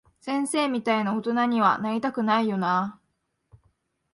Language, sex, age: Japanese, female, under 19